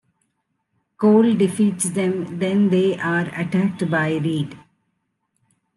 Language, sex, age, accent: English, female, 50-59, India and South Asia (India, Pakistan, Sri Lanka)